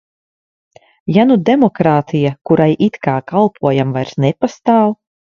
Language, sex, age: Latvian, female, 30-39